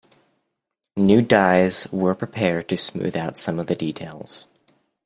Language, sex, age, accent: English, male, under 19, United States English